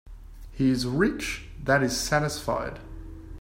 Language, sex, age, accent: English, male, 19-29, Australian English